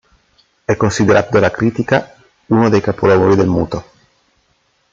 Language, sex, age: Italian, male, 40-49